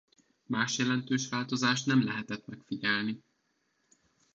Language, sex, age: Hungarian, male, 19-29